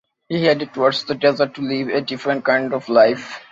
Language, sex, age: English, male, 19-29